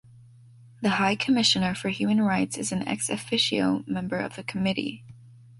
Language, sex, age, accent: English, female, under 19, United States English